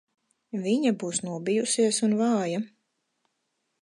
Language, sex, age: Latvian, female, 30-39